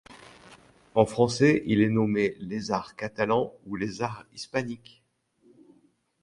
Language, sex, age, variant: French, male, 60-69, Français de métropole